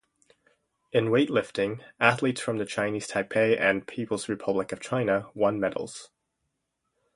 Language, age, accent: English, 19-29, United States English